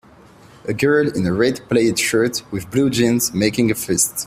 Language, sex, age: English, male, 19-29